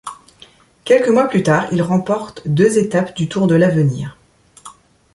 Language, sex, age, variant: French, female, 30-39, Français de métropole